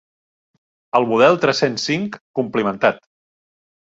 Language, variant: Catalan, Central